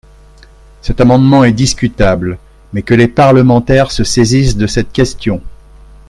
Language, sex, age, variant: French, male, 60-69, Français de métropole